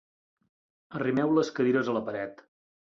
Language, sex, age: Catalan, male, 40-49